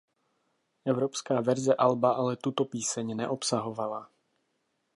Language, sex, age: Czech, male, 30-39